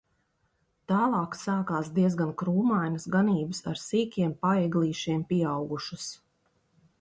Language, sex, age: Latvian, female, 40-49